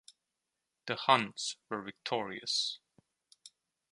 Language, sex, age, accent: English, male, 19-29, United States English